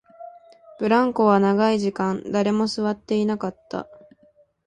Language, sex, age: Japanese, female, 19-29